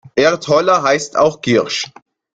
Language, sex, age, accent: German, male, under 19, Deutschland Deutsch